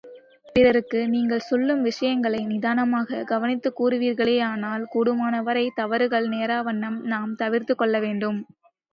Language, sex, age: Tamil, female, 19-29